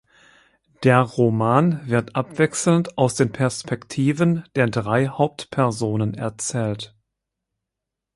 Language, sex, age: German, male, 50-59